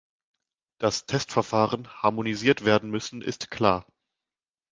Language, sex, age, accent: German, male, 19-29, Deutschland Deutsch